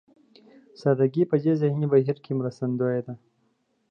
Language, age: Pashto, 19-29